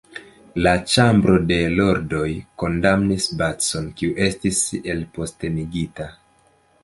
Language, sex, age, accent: Esperanto, male, 30-39, Internacia